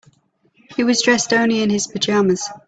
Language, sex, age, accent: English, female, 30-39, England English